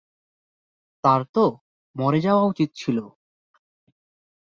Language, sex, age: Bengali, male, 19-29